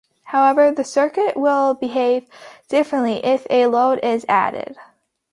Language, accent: English, United States English